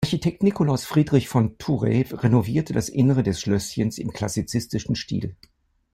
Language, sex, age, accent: German, male, 70-79, Deutschland Deutsch